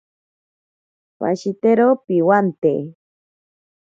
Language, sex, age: Ashéninka Perené, female, 30-39